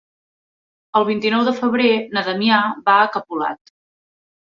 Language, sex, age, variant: Catalan, female, 30-39, Central